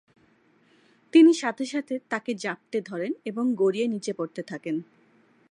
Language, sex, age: Bengali, male, 30-39